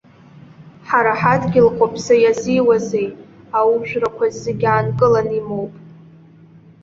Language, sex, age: Abkhazian, female, under 19